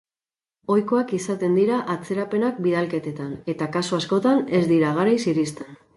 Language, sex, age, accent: Basque, female, 19-29, Mendebalekoa (Araba, Bizkaia, Gipuzkoako mendebaleko herri batzuk)